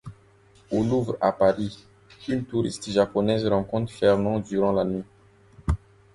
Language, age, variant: French, 19-29, Français d'Afrique subsaharienne et des îles africaines